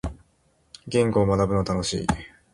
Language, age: Japanese, 19-29